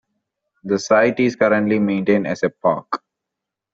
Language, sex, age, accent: English, male, 19-29, India and South Asia (India, Pakistan, Sri Lanka)